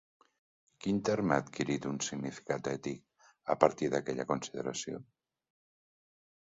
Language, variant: Catalan, Central